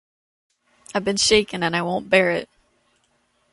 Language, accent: English, United States English